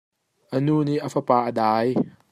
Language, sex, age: Hakha Chin, male, 30-39